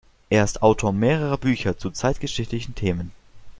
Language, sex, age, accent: German, male, under 19, Deutschland Deutsch